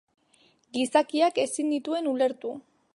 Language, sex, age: Basque, female, 19-29